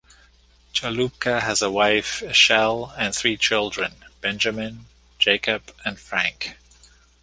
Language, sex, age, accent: English, male, 50-59, Canadian English